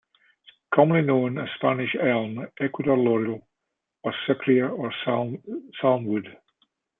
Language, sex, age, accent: English, male, 50-59, Scottish English